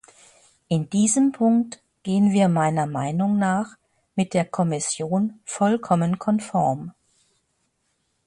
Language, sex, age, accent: German, female, 60-69, Deutschland Deutsch